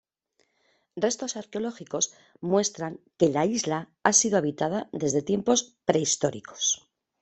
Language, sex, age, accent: Spanish, female, 50-59, España: Norte peninsular (Asturias, Castilla y León, Cantabria, País Vasco, Navarra, Aragón, La Rioja, Guadalajara, Cuenca)